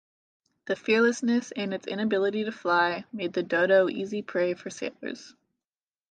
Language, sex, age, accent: English, female, 19-29, United States English